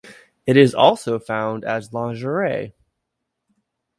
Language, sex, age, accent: English, male, 30-39, United States English